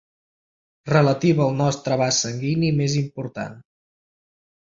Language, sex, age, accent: Catalan, male, 19-29, central; septentrional